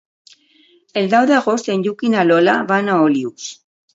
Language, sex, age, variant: Catalan, female, 50-59, Valencià meridional